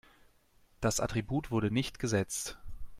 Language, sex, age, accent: German, male, 19-29, Deutschland Deutsch